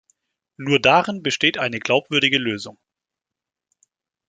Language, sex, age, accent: German, male, 19-29, Deutschland Deutsch